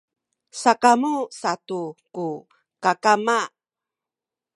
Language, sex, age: Sakizaya, female, 60-69